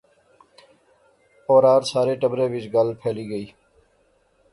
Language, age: Pahari-Potwari, 40-49